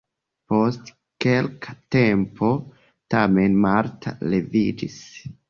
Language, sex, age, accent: Esperanto, male, 19-29, Internacia